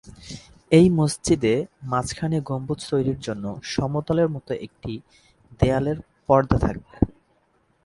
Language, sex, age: Bengali, male, 19-29